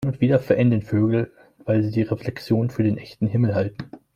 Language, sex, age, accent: German, male, 19-29, Deutschland Deutsch